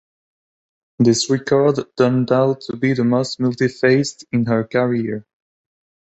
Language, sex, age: English, male, under 19